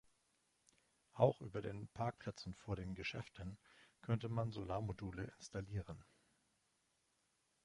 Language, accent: German, Deutschland Deutsch